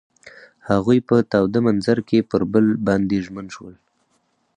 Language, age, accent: Pashto, 19-29, معیاري پښتو